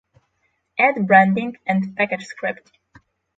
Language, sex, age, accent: English, female, 19-29, Slavic; polish